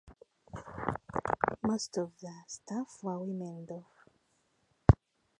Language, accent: English, United States English